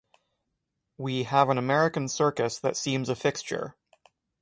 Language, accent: English, United States English